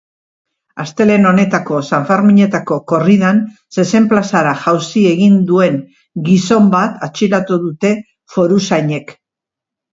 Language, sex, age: Basque, female, 60-69